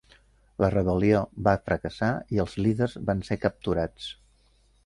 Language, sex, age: Catalan, male, 70-79